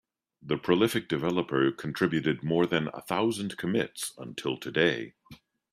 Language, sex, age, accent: English, male, 50-59, United States English